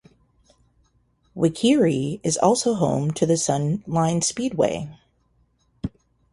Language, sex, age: English, female, 40-49